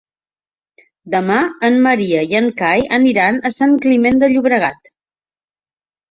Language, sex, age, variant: Catalan, female, 50-59, Central